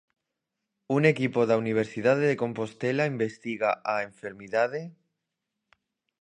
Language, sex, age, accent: Galician, male, 19-29, Normativo (estándar)